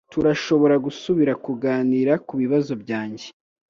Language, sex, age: Kinyarwanda, male, under 19